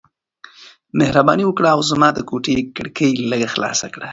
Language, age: Pashto, 19-29